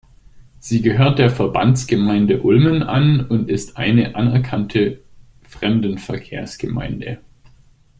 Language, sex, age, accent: German, male, 40-49, Deutschland Deutsch